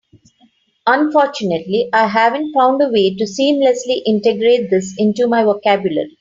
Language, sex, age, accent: English, female, 50-59, India and South Asia (India, Pakistan, Sri Lanka)